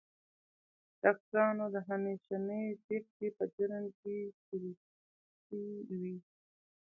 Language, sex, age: Pashto, female, 19-29